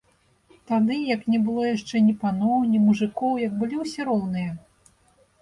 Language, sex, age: Belarusian, female, 30-39